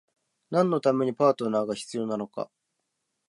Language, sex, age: Japanese, male, 19-29